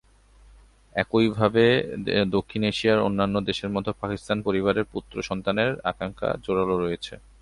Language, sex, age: Bengali, male, 19-29